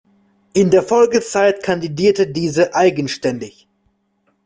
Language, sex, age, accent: German, male, 19-29, Deutschland Deutsch